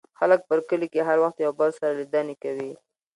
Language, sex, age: Pashto, female, 19-29